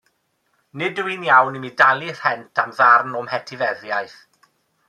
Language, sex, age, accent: Welsh, male, 19-29, Y Deyrnas Unedig Cymraeg